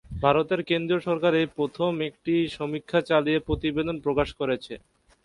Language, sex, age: Bengali, male, 19-29